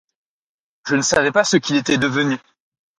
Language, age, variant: French, under 19, Français de métropole